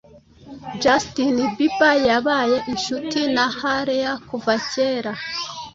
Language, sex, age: Kinyarwanda, female, 30-39